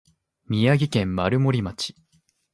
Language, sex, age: Japanese, male, 19-29